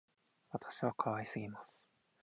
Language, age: Japanese, 19-29